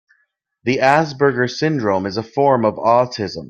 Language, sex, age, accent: English, male, 40-49, Canadian English